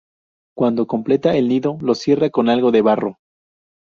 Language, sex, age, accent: Spanish, male, 19-29, México